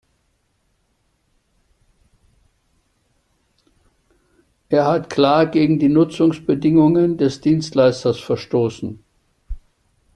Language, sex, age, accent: German, male, 70-79, Deutschland Deutsch